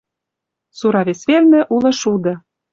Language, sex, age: Western Mari, female, 30-39